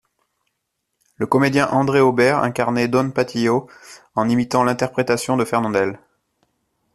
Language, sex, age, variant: French, male, 30-39, Français de métropole